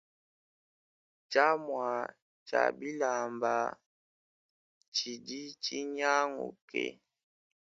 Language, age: Luba-Lulua, 19-29